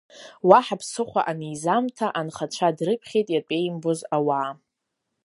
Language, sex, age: Abkhazian, female, under 19